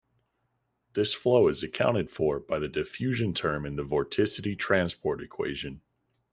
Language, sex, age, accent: English, male, 19-29, United States English